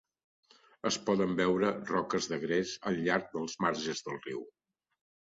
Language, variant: Catalan, Central